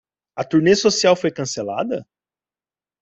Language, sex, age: Portuguese, male, 30-39